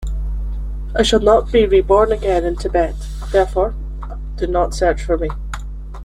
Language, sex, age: English, female, 30-39